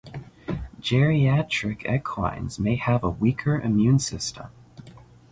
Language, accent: English, United States English